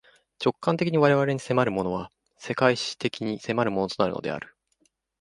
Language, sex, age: Japanese, male, 30-39